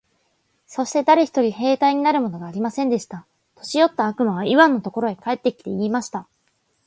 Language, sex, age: Japanese, female, 19-29